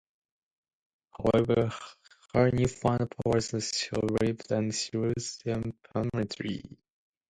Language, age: English, 19-29